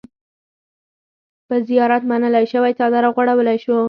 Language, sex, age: Pashto, female, under 19